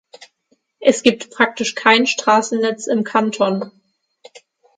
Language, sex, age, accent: German, female, 19-29, Deutschland Deutsch; Hochdeutsch